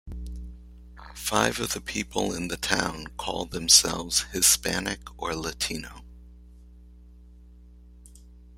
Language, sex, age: English, male, 50-59